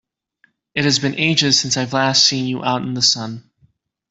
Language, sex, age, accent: English, male, 19-29, United States English